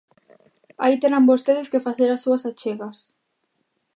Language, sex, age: Galician, female, 19-29